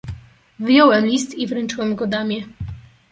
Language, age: Polish, 19-29